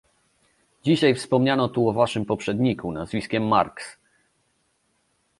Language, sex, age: Polish, male, 30-39